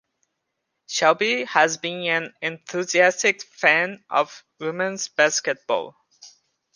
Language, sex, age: English, male, 19-29